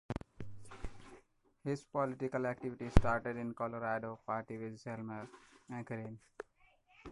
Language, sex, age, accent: English, male, 19-29, India and South Asia (India, Pakistan, Sri Lanka)